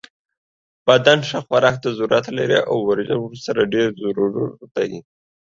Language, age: Pashto, under 19